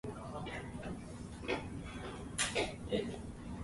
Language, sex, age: English, male, 19-29